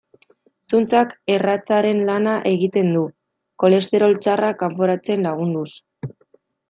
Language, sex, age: Basque, female, 19-29